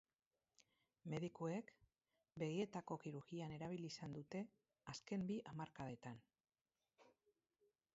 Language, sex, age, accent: Basque, female, 50-59, Mendebalekoa (Araba, Bizkaia, Gipuzkoako mendebaleko herri batzuk)